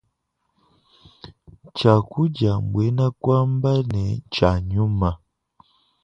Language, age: Luba-Lulua, 19-29